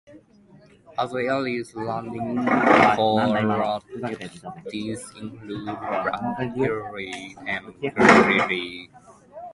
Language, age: English, 19-29